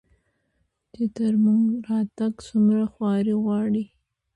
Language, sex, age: Pashto, female, 19-29